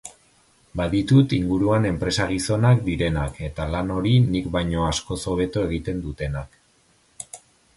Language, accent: Basque, Erdialdekoa edo Nafarra (Gipuzkoa, Nafarroa)